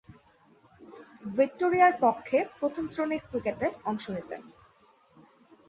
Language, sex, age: Bengali, female, 19-29